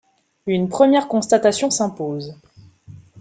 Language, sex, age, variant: French, female, 19-29, Français de métropole